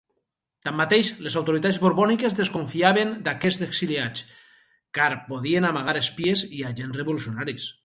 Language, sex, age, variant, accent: Catalan, male, 50-59, Valencià meridional, valencià